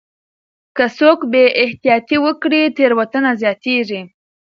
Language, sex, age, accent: Pashto, female, under 19, کندهاری لهجه